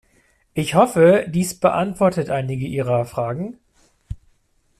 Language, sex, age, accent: German, male, 40-49, Deutschland Deutsch